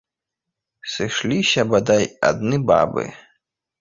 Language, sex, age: Belarusian, male, 19-29